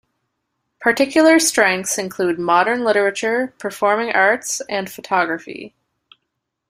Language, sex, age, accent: English, female, 19-29, Canadian English